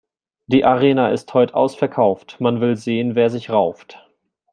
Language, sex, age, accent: German, male, 19-29, Deutschland Deutsch